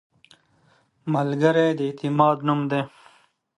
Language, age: Pashto, 30-39